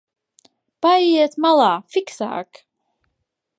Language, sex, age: Latvian, female, 19-29